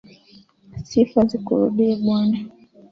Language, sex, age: Swahili, female, 19-29